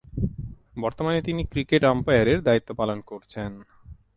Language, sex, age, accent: Bengali, male, 19-29, Native